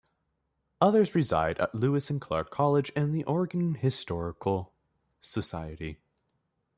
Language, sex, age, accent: English, male, 19-29, United States English